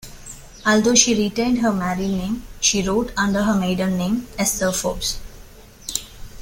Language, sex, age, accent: English, female, 30-39, India and South Asia (India, Pakistan, Sri Lanka)